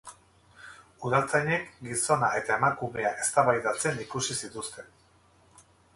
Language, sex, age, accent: Basque, male, 50-59, Erdialdekoa edo Nafarra (Gipuzkoa, Nafarroa)